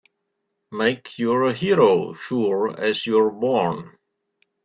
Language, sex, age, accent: English, male, 60-69, England English